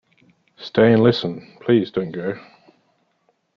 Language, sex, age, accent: English, male, 30-39, Australian English